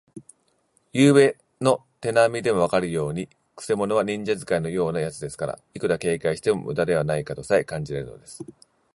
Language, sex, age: Japanese, male, 40-49